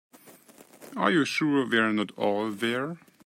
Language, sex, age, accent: English, male, 19-29, Canadian English